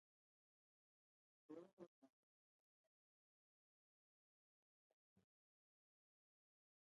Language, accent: English, Canadian English